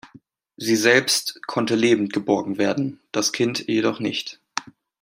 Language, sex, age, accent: German, male, under 19, Deutschland Deutsch